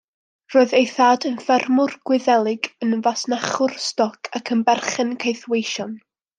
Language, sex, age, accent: Welsh, female, under 19, Y Deyrnas Unedig Cymraeg